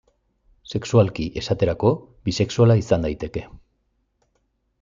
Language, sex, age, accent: Basque, male, 40-49, Erdialdekoa edo Nafarra (Gipuzkoa, Nafarroa)